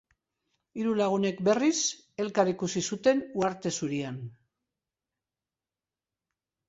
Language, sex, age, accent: Basque, female, 70-79, Mendebalekoa (Araba, Bizkaia, Gipuzkoako mendebaleko herri batzuk)